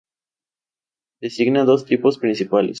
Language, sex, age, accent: Spanish, male, 19-29, México